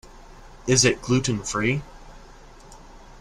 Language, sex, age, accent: English, male, under 19, United States English